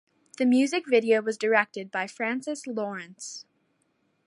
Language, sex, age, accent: English, female, under 19, United States English